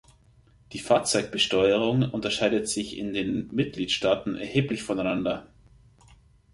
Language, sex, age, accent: German, male, 30-39, Deutschland Deutsch